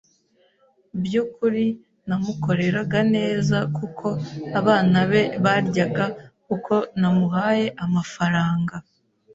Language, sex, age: Kinyarwanda, female, 19-29